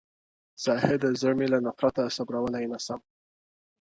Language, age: Pashto, 19-29